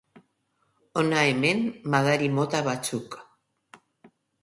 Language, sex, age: Basque, female, 50-59